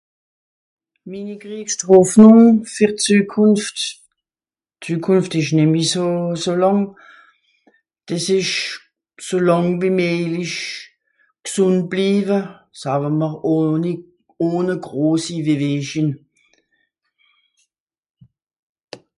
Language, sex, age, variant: Swiss German, female, 60-69, Nordniederàlemmànisch (Rishoffe, Zàwere, Bùsswìller, Hawenau, Brüemt, Stroossbùri, Molse, Dàmbàch, Schlettstàtt, Pfàlzbùri usw.)